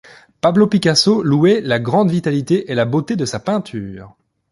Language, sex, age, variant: French, male, 19-29, Français de métropole